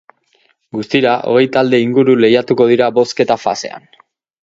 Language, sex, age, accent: Basque, male, 30-39, Erdialdekoa edo Nafarra (Gipuzkoa, Nafarroa)